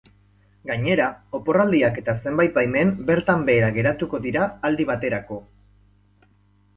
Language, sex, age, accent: Basque, male, 19-29, Erdialdekoa edo Nafarra (Gipuzkoa, Nafarroa)